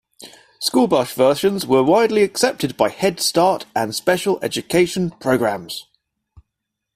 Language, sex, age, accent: English, male, 30-39, England English